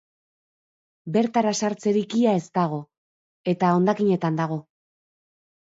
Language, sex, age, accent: Basque, female, 40-49, Erdialdekoa edo Nafarra (Gipuzkoa, Nafarroa)